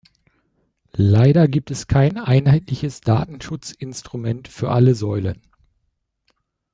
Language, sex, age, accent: German, male, 40-49, Deutschland Deutsch